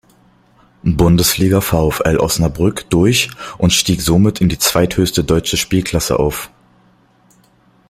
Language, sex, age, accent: German, male, 30-39, Deutschland Deutsch